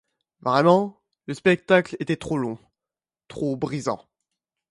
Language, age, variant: French, 19-29, Français de métropole